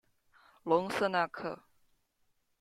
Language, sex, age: Chinese, female, 19-29